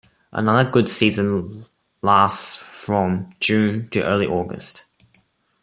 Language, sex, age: English, male, 19-29